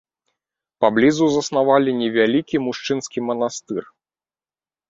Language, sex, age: Belarusian, male, 30-39